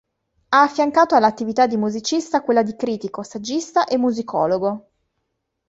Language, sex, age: Italian, female, 30-39